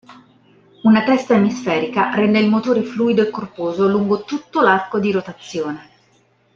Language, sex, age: Italian, female, 30-39